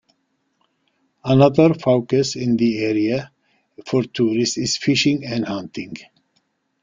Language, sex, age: English, male, 60-69